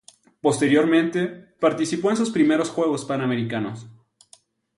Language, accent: Spanish, México